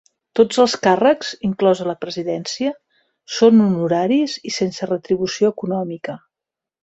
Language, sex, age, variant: Catalan, female, 50-59, Central